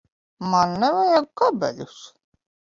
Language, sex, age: Latvian, female, 50-59